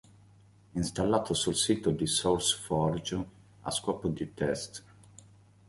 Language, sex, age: Italian, male, 30-39